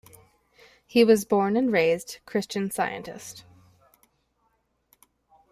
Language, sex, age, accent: English, female, 19-29, England English